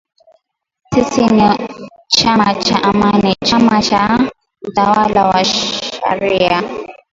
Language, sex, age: Swahili, female, 19-29